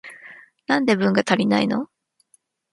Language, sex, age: Japanese, female, 19-29